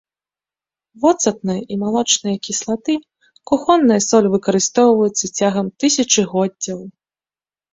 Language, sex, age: Belarusian, female, 19-29